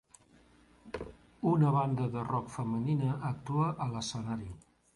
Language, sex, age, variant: Catalan, male, 60-69, Central